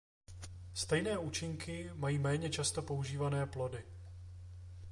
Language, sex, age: Czech, male, 30-39